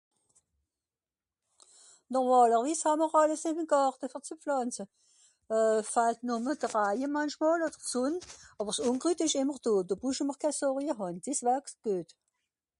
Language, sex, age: Swiss German, female, 60-69